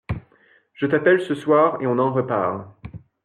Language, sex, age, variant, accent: French, male, 19-29, Français d'Amérique du Nord, Français du Canada